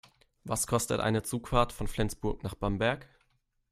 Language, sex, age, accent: German, male, 19-29, Deutschland Deutsch